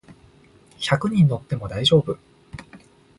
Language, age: Japanese, 19-29